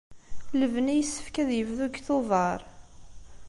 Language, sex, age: Kabyle, female, 19-29